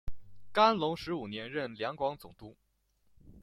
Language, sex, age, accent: Chinese, male, under 19, 出生地：湖北省